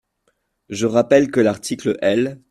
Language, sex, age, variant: French, male, 19-29, Français de métropole